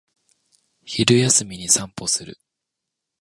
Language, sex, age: Japanese, male, 19-29